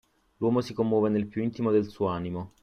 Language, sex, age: Italian, male, 19-29